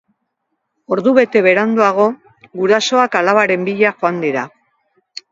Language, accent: Basque, Erdialdekoa edo Nafarra (Gipuzkoa, Nafarroa)